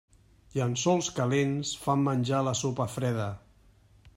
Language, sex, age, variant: Catalan, male, 50-59, Central